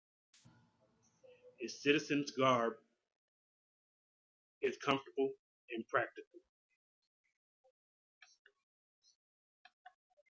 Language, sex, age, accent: English, male, 40-49, United States English